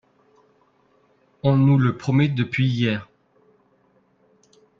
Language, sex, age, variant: French, male, 30-39, Français de métropole